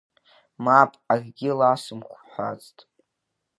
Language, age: Abkhazian, under 19